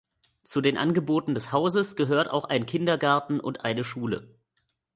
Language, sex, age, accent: German, male, 19-29, Deutschland Deutsch